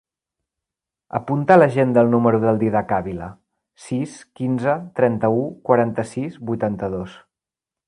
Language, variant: Catalan, Central